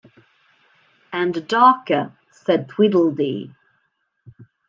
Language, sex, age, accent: English, female, 30-39, England English